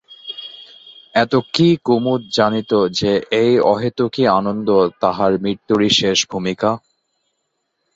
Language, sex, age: Bengali, male, 30-39